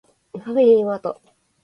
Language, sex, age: Japanese, female, 19-29